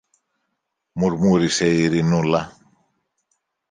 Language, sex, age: Greek, male, 50-59